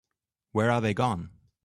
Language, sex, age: English, male, 19-29